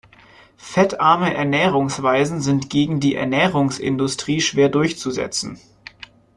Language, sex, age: German, male, 19-29